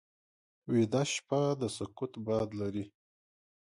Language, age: Pashto, 40-49